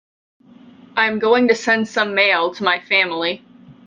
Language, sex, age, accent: English, male, 19-29, United States English